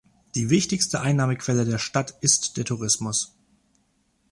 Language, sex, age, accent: German, male, 19-29, Deutschland Deutsch